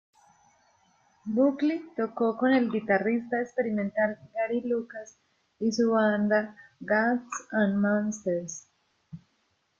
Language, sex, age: Spanish, female, 30-39